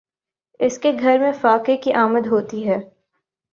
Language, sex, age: Urdu, female, 19-29